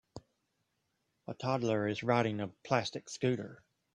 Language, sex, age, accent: English, male, 40-49, United States English